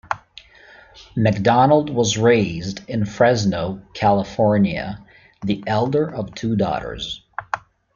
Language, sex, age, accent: English, male, 40-49, United States English